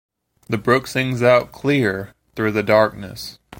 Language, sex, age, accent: English, male, 19-29, United States English